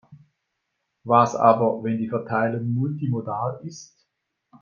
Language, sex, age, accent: German, male, 50-59, Schweizerdeutsch